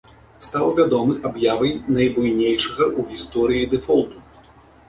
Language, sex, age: Belarusian, male, 19-29